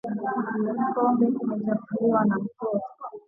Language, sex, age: Swahili, female, 19-29